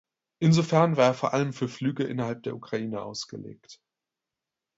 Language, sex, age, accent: German, male, 19-29, Deutschland Deutsch